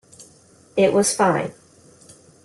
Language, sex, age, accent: English, female, 30-39, United States English